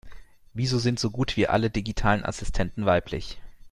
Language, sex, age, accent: German, male, 19-29, Deutschland Deutsch